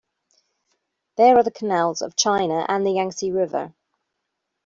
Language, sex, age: English, female, 40-49